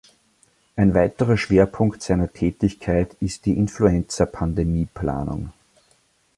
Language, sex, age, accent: German, male, 50-59, Österreichisches Deutsch